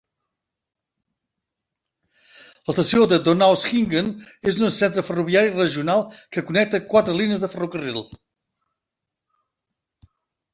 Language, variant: Catalan, Septentrional